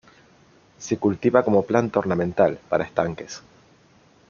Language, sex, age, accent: Spanish, male, 30-39, Rioplatense: Argentina, Uruguay, este de Bolivia, Paraguay